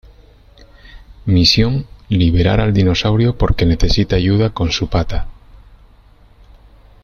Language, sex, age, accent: Spanish, male, 50-59, España: Norte peninsular (Asturias, Castilla y León, Cantabria, País Vasco, Navarra, Aragón, La Rioja, Guadalajara, Cuenca)